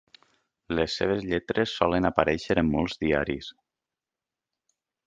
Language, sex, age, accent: Catalan, male, 30-39, valencià